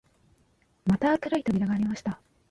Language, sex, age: Japanese, female, 19-29